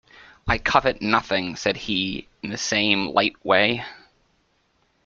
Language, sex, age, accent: English, male, 19-29, United States English